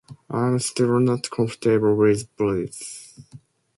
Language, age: English, 19-29